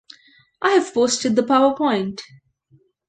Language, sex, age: English, female, under 19